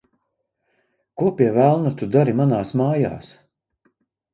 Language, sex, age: Latvian, male, 50-59